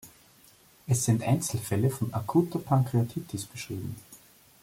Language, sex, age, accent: German, male, 30-39, Österreichisches Deutsch